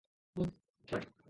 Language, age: Japanese, 19-29